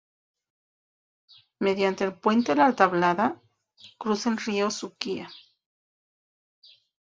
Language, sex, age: Spanish, female, 40-49